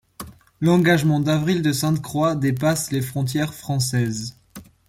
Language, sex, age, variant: French, male, under 19, Français de métropole